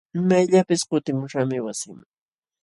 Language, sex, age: Jauja Wanca Quechua, female, 70-79